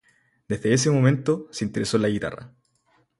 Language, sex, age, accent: Spanish, male, 19-29, Chileno: Chile, Cuyo